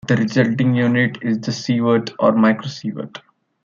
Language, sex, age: English, male, 19-29